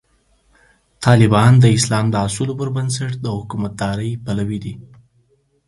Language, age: Pashto, 19-29